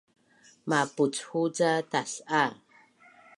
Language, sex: Bunun, female